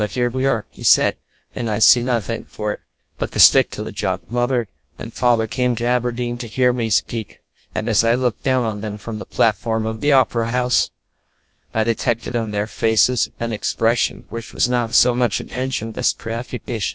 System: TTS, GlowTTS